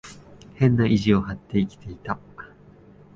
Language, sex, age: Japanese, male, 19-29